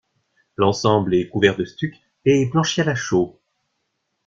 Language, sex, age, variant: French, male, 19-29, Français de métropole